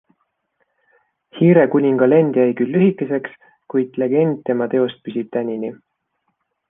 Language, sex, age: Estonian, male, 30-39